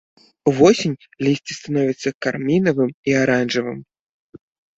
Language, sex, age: Belarusian, male, 30-39